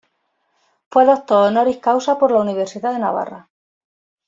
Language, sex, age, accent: Spanish, female, 40-49, España: Sur peninsular (Andalucia, Extremadura, Murcia)